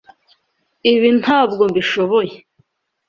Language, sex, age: Kinyarwanda, female, 19-29